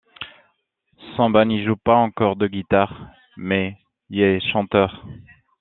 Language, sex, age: French, male, 30-39